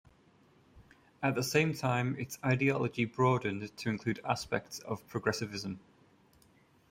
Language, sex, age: English, male, 30-39